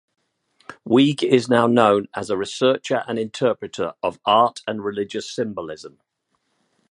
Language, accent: English, England English